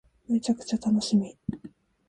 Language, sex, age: Japanese, female, 19-29